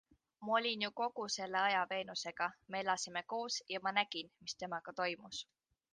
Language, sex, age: Estonian, female, 19-29